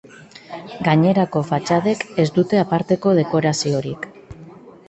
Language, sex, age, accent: Basque, female, 40-49, Mendebalekoa (Araba, Bizkaia, Gipuzkoako mendebaleko herri batzuk)